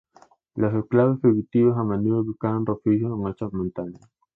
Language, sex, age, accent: Spanish, male, under 19, Andino-Pacífico: Colombia, Perú, Ecuador, oeste de Bolivia y Venezuela andina